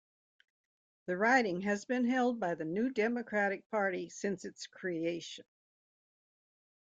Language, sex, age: English, female, 70-79